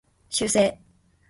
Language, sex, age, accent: Japanese, female, under 19, 標準